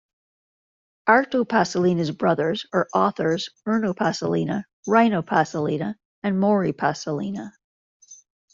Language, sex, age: English, female, 50-59